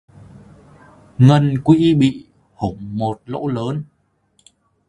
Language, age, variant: Vietnamese, 19-29, Hà Nội